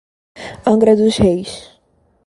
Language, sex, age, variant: Portuguese, female, 30-39, Portuguese (Brasil)